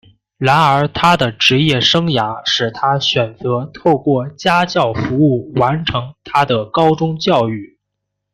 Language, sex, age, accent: Chinese, male, 19-29, 出生地：河北省